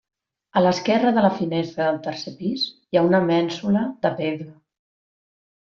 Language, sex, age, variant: Catalan, female, 40-49, Central